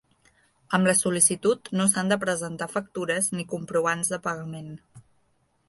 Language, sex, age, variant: Catalan, female, 19-29, Central